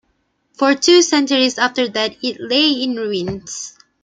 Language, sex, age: English, female, 19-29